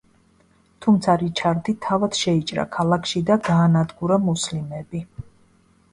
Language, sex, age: Georgian, female, 40-49